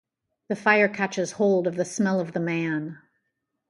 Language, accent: English, United States English